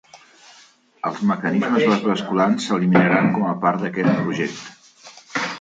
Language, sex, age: Catalan, male, 50-59